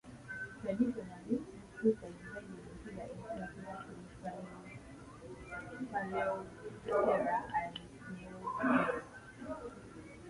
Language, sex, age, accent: English, female, 19-29, England English